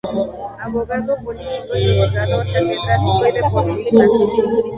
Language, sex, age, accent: Spanish, female, 40-49, México